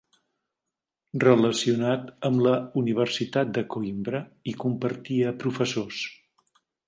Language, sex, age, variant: Catalan, male, 60-69, Nord-Occidental